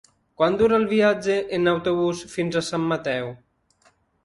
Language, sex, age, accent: Catalan, male, 19-29, valencià